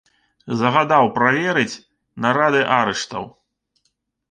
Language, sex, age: Belarusian, male, 30-39